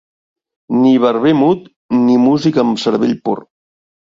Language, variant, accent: Catalan, Central, central